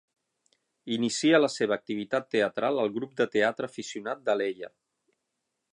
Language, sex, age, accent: Catalan, male, 50-59, balear; central